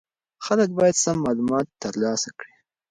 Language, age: Pashto, 19-29